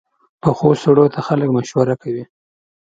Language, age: Pashto, 30-39